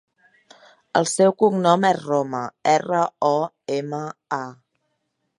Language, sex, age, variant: Catalan, female, 19-29, Central